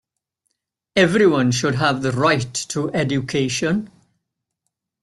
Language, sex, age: English, male, 80-89